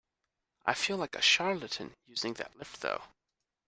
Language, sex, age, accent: English, male, under 19, United States English